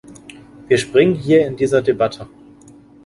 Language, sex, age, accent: German, male, 19-29, Deutschland Deutsch